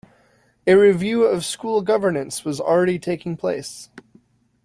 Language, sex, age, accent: English, male, 19-29, United States English